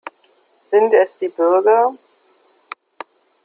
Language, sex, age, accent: German, female, 50-59, Deutschland Deutsch